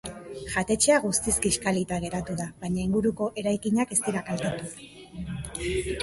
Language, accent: Basque, Erdialdekoa edo Nafarra (Gipuzkoa, Nafarroa)